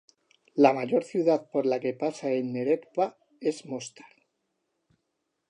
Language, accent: Spanish, España: Norte peninsular (Asturias, Castilla y León, Cantabria, País Vasco, Navarra, Aragón, La Rioja, Guadalajara, Cuenca)